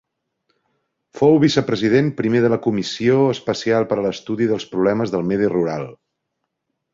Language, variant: Catalan, Central